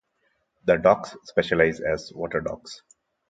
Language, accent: English, India and South Asia (India, Pakistan, Sri Lanka)